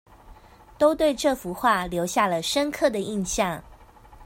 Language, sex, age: Chinese, female, 30-39